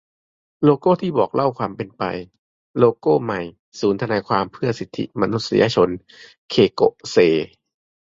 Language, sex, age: Thai, male, 30-39